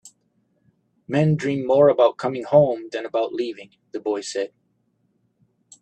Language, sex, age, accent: English, male, 50-59, United States English